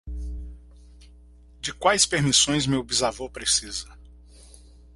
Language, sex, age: Portuguese, male, 40-49